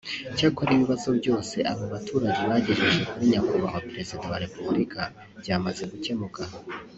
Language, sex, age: Kinyarwanda, male, 19-29